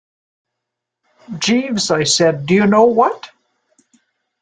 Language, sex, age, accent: English, female, 60-69, Canadian English